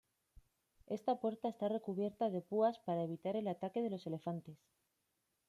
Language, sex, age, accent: Spanish, female, 30-39, España: Norte peninsular (Asturias, Castilla y León, Cantabria, País Vasco, Navarra, Aragón, La Rioja, Guadalajara, Cuenca)